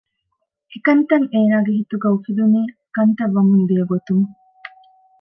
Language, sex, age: Divehi, female, 30-39